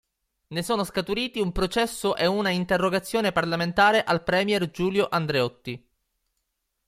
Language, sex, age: Italian, male, 19-29